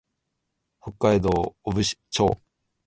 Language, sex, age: Japanese, male, 19-29